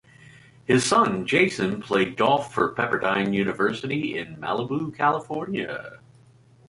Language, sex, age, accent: English, male, 40-49, United States English